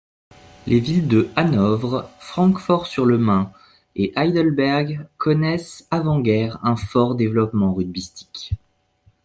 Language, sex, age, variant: French, male, 19-29, Français de métropole